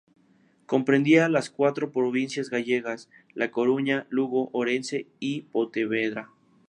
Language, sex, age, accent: Spanish, male, 19-29, México